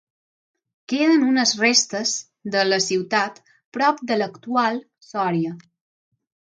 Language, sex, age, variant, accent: Catalan, female, under 19, Balear, balear; mallorquí